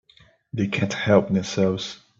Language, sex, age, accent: English, male, 40-49, United States English